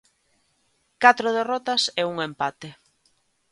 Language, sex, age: Galician, female, 30-39